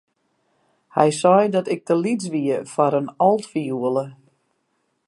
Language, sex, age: Western Frisian, female, 50-59